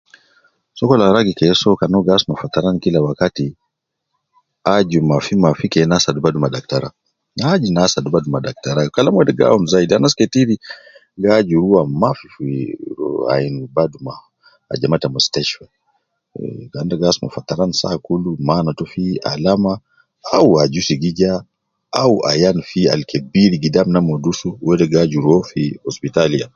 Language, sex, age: Nubi, male, 50-59